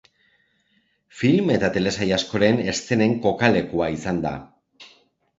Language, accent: Basque, Erdialdekoa edo Nafarra (Gipuzkoa, Nafarroa)